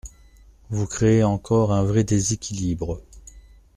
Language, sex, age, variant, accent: French, male, 40-49, Français d'Europe, Français de Belgique